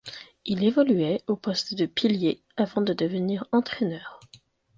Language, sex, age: French, female, 30-39